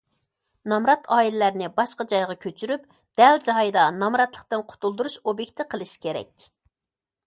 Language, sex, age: Uyghur, female, 40-49